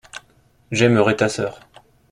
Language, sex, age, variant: French, male, 30-39, Français de métropole